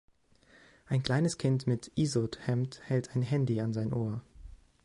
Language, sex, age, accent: German, male, 19-29, Deutschland Deutsch